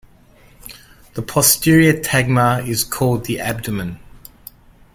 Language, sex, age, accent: English, male, 50-59, Australian English